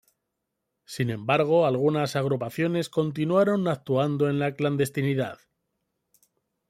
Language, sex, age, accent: Spanish, male, 40-49, España: Norte peninsular (Asturias, Castilla y León, Cantabria, País Vasco, Navarra, Aragón, La Rioja, Guadalajara, Cuenca)